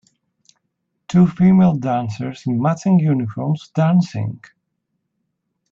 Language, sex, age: English, male, 30-39